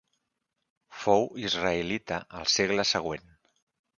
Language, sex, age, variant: Catalan, male, 40-49, Central